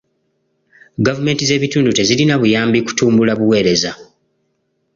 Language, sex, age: Ganda, male, 19-29